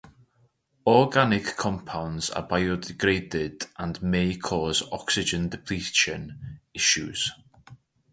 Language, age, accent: English, 30-39, Welsh English